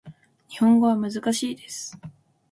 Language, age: Japanese, 19-29